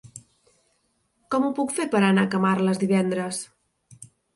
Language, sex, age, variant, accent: Catalan, female, 30-39, Central, central